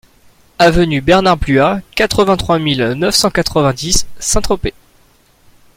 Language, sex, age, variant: French, male, 19-29, Français de métropole